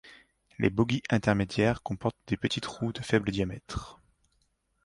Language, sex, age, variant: French, male, 30-39, Français de métropole